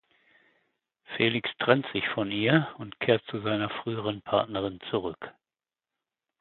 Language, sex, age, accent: German, male, 60-69, Deutschland Deutsch